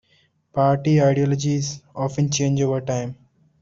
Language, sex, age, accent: English, male, under 19, India and South Asia (India, Pakistan, Sri Lanka)